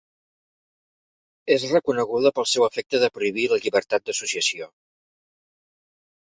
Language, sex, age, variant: Catalan, male, 40-49, Central